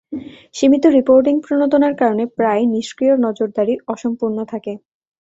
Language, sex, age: Bengali, female, 19-29